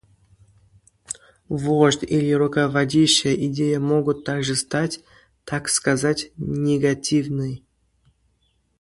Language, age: Russian, under 19